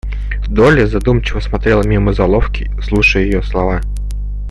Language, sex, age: Russian, male, 30-39